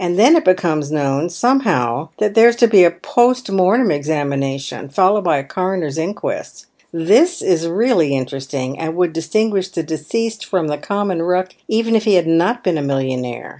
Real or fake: real